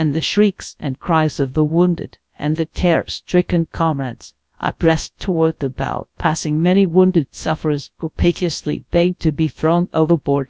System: TTS, GradTTS